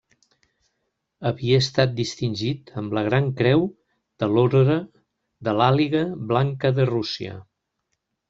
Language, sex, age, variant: Catalan, male, 60-69, Central